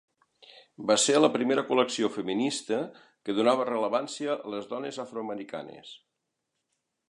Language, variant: Catalan, Central